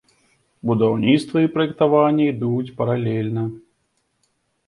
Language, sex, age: Belarusian, male, 30-39